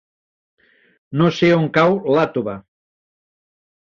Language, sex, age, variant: Catalan, male, 60-69, Central